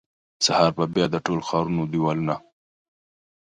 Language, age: Pashto, 30-39